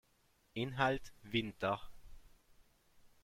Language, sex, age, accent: German, male, 30-39, Österreichisches Deutsch